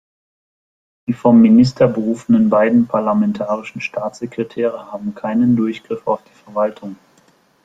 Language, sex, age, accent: German, male, 30-39, Deutschland Deutsch